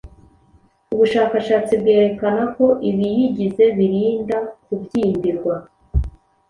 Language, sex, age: Kinyarwanda, female, 30-39